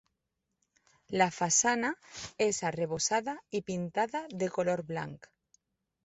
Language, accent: Catalan, valencià